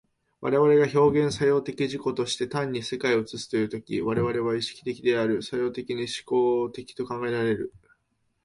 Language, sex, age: Japanese, male, 19-29